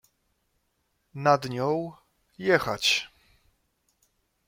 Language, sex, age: Polish, male, 19-29